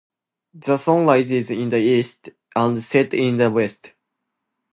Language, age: Japanese, 19-29